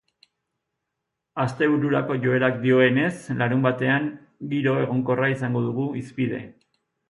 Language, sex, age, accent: Basque, male, 50-59, Erdialdekoa edo Nafarra (Gipuzkoa, Nafarroa)